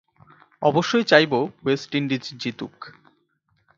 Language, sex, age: Bengali, male, 19-29